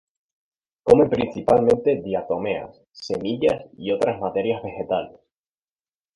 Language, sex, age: Spanish, male, 19-29